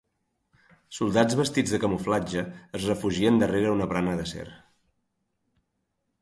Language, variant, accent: Catalan, Central, central